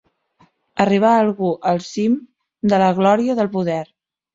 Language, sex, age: Catalan, female, 40-49